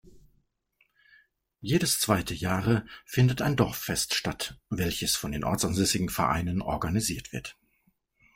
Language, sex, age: German, male, 50-59